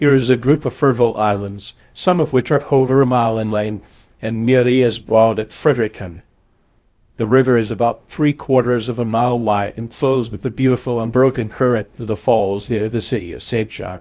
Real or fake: fake